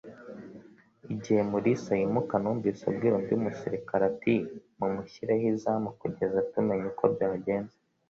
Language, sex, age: Kinyarwanda, male, 19-29